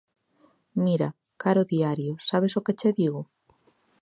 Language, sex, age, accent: Galician, female, 19-29, Normativo (estándar)